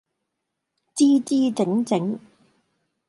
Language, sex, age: Cantonese, female, 40-49